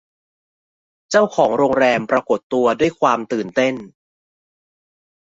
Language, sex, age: Thai, male, 30-39